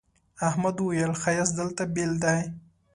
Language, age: Pashto, 19-29